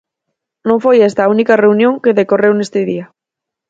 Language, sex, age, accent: Galician, female, 19-29, Central (gheada)